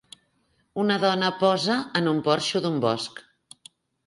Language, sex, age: Catalan, female, 50-59